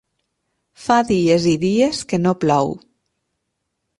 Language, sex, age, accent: Catalan, female, 30-39, valencià meridional